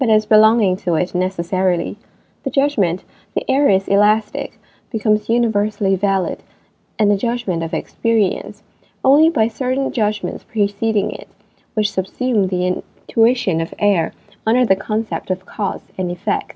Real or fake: real